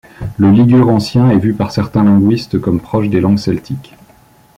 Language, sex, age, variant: French, male, 30-39, Français de métropole